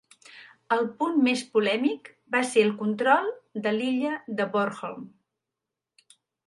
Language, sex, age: Catalan, female, 60-69